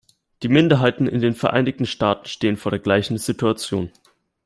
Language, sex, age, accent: German, male, 19-29, Deutschland Deutsch